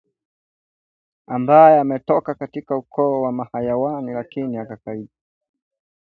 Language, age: Swahili, 19-29